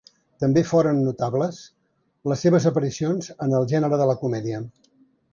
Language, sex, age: Catalan, male, 70-79